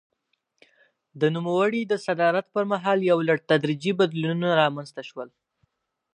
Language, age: Pashto, under 19